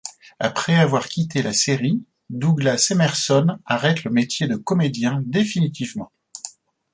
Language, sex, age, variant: French, male, 40-49, Français de métropole